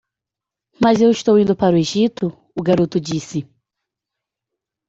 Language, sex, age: Portuguese, female, under 19